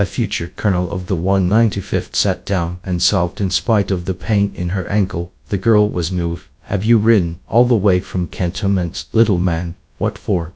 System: TTS, GradTTS